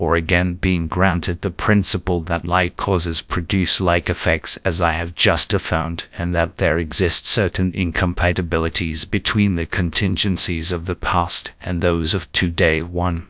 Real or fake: fake